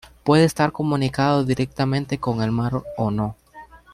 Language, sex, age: Spanish, male, 19-29